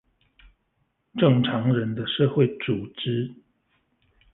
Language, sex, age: Chinese, male, 40-49